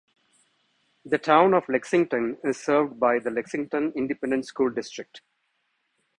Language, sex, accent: English, male, India and South Asia (India, Pakistan, Sri Lanka)